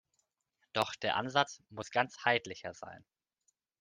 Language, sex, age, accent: German, male, 19-29, Deutschland Deutsch